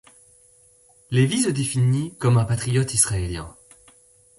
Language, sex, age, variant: French, female, 19-29, Français de métropole